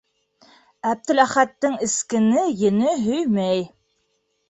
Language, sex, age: Bashkir, female, 30-39